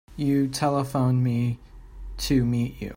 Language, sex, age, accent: English, male, 19-29, United States English